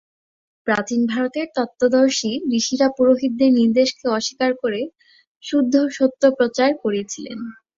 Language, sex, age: Bengali, female, 19-29